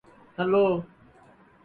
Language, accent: English, United States English